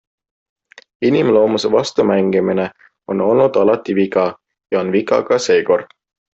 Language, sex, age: Estonian, male, 19-29